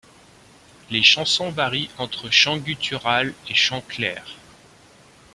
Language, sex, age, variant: French, male, 50-59, Français de métropole